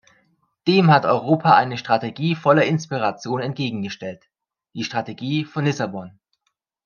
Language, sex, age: German, male, 19-29